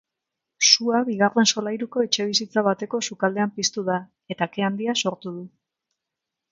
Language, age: Basque, 90+